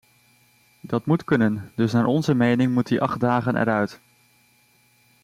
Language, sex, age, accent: Dutch, male, 19-29, Nederlands Nederlands